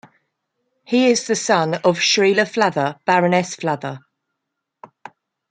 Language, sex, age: English, female, 30-39